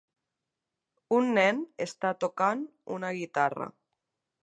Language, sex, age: Catalan, female, 30-39